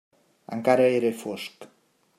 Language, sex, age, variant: Catalan, male, 40-49, Nord-Occidental